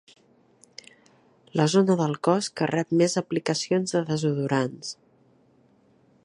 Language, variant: Catalan, Central